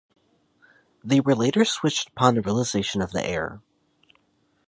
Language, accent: English, United States English